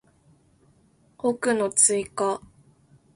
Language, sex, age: Japanese, female, 19-29